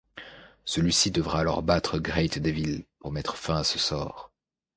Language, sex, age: French, male, 19-29